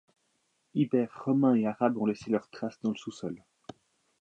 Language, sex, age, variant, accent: French, male, 19-29, Français d'Europe, Français de Suisse